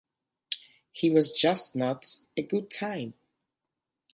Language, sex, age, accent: English, female, 30-39, England English